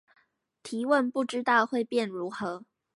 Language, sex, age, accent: Chinese, female, 19-29, 出生地：臺北市